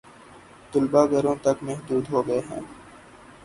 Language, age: Urdu, 19-29